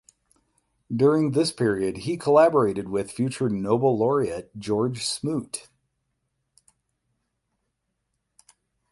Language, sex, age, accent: English, male, 40-49, United States English; Midwestern